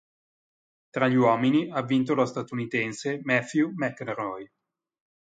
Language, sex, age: Italian, male, 40-49